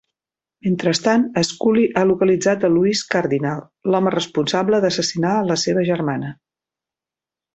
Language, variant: Catalan, Central